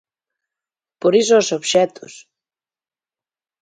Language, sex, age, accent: Galician, female, 30-39, Central (gheada)